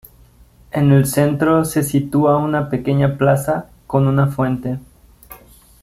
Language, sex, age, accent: Spanish, male, 19-29, México